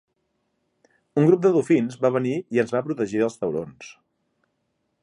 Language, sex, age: Catalan, male, 40-49